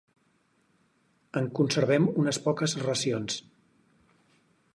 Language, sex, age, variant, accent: Catalan, male, 40-49, Central, central